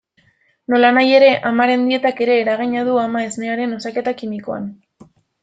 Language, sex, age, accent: Basque, female, 19-29, Mendebalekoa (Araba, Bizkaia, Gipuzkoako mendebaleko herri batzuk)